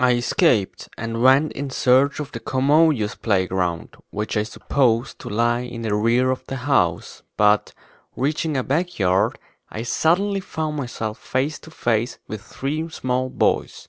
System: none